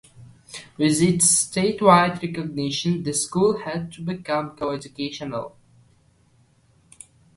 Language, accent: English, United States English